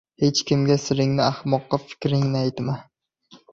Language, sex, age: Uzbek, male, under 19